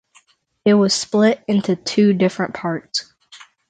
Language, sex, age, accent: English, male, under 19, United States English